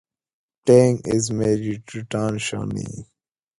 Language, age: English, 19-29